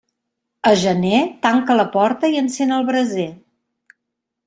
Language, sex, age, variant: Catalan, female, 40-49, Central